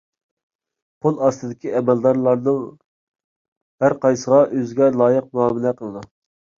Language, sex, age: Uyghur, male, 19-29